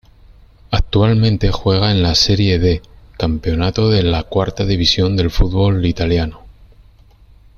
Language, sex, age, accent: Spanish, male, 50-59, España: Norte peninsular (Asturias, Castilla y León, Cantabria, País Vasco, Navarra, Aragón, La Rioja, Guadalajara, Cuenca)